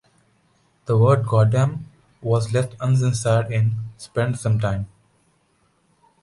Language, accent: English, India and South Asia (India, Pakistan, Sri Lanka)